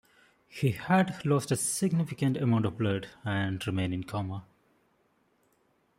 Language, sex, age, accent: English, male, 19-29, India and South Asia (India, Pakistan, Sri Lanka)